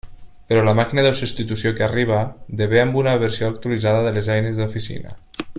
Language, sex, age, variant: Catalan, male, 19-29, Nord-Occidental